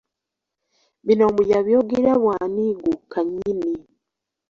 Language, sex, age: Ganda, female, 19-29